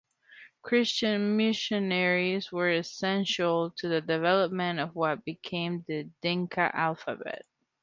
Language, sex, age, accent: English, female, 30-39, United States English